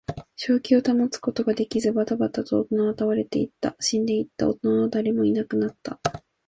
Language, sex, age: Japanese, female, 19-29